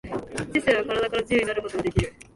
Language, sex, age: Japanese, female, 19-29